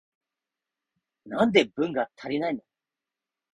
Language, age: Japanese, 19-29